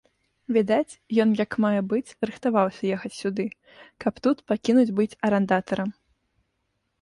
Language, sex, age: Belarusian, female, 19-29